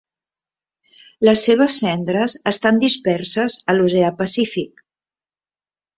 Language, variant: Catalan, Central